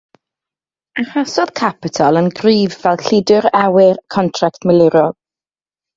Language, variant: Welsh, Mid Wales